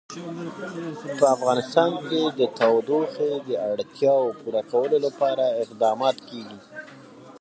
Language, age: Pashto, 19-29